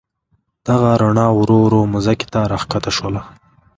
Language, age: Pashto, 19-29